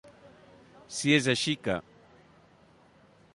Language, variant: Catalan, Central